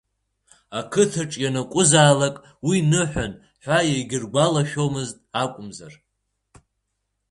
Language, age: Abkhazian, under 19